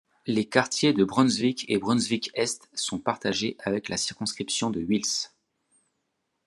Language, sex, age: French, male, 30-39